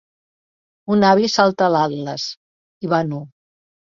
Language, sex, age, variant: Catalan, female, 60-69, Central